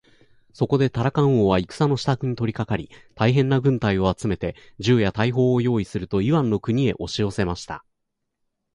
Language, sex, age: Japanese, male, 40-49